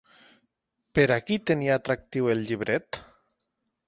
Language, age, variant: Catalan, 30-39, Nord-Occidental